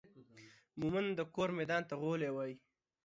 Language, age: Pashto, 19-29